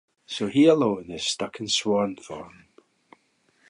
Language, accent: English, Scottish English